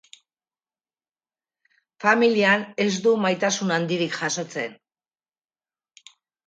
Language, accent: Basque, Mendebalekoa (Araba, Bizkaia, Gipuzkoako mendebaleko herri batzuk)